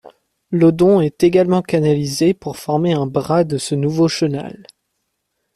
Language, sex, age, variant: French, male, under 19, Français de métropole